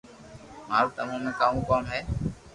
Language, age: Loarki, 40-49